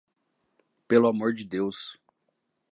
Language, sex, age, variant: Portuguese, male, 19-29, Portuguese (Brasil)